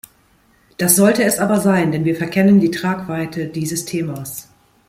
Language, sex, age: German, female, 40-49